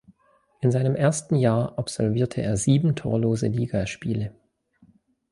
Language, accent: German, Deutschland Deutsch